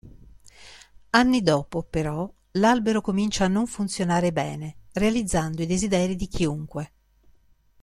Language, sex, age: Italian, female, 50-59